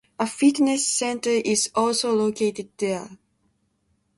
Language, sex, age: English, female, 19-29